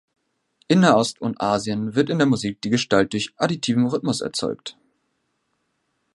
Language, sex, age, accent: German, male, 19-29, Deutschland Deutsch